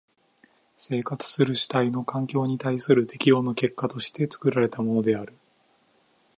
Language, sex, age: Japanese, male, 19-29